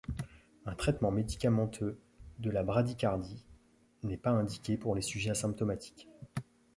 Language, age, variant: French, 40-49, Français de métropole